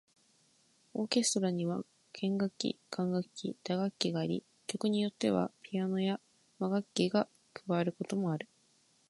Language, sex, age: Japanese, female, 19-29